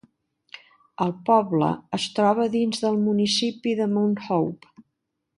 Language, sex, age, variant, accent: Catalan, female, 60-69, Balear, balear; central